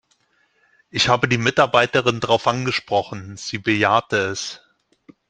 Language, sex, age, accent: German, male, 40-49, Deutschland Deutsch